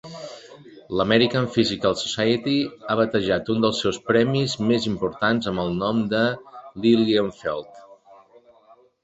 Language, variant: Catalan, Central